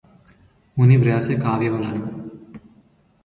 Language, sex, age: Telugu, male, under 19